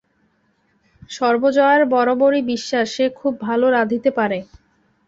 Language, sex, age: Bengali, female, 19-29